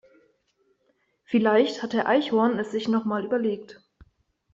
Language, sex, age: German, female, 19-29